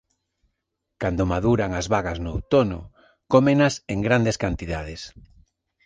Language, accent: Galician, Normativo (estándar)